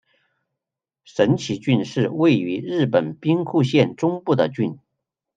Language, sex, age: Chinese, male, 40-49